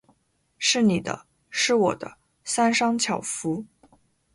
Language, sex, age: Chinese, female, 19-29